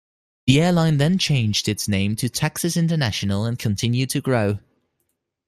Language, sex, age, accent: English, male, 19-29, United States English